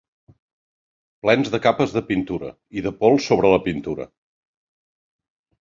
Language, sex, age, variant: Catalan, male, 50-59, Central